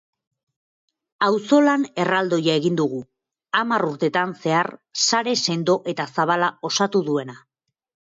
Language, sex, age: Basque, female, 30-39